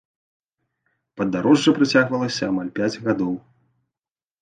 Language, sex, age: Belarusian, male, 30-39